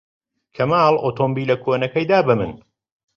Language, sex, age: Central Kurdish, male, 50-59